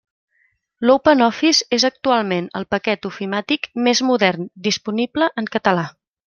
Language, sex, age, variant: Catalan, female, 30-39, Central